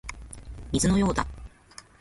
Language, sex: Japanese, female